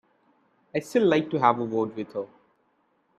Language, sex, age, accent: English, male, 19-29, India and South Asia (India, Pakistan, Sri Lanka)